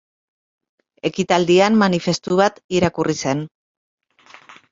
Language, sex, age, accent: Basque, female, 50-59, Mendebalekoa (Araba, Bizkaia, Gipuzkoako mendebaleko herri batzuk)